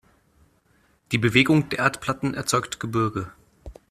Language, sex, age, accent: German, male, 19-29, Deutschland Deutsch